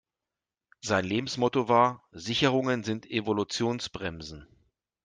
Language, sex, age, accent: German, male, 40-49, Deutschland Deutsch